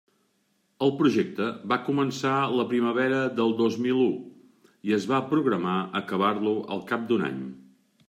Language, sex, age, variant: Catalan, male, 50-59, Central